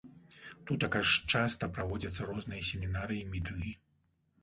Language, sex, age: Belarusian, male, 50-59